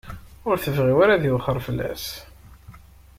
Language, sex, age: Kabyle, male, 19-29